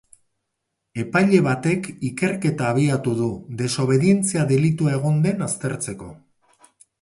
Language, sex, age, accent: Basque, male, 40-49, Erdialdekoa edo Nafarra (Gipuzkoa, Nafarroa)